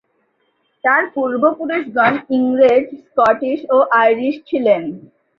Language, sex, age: Bengali, male, 30-39